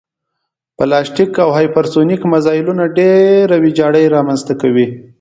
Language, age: Pashto, 19-29